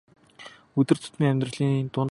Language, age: Mongolian, 19-29